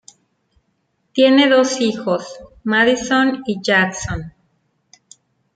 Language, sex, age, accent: Spanish, female, 40-49, México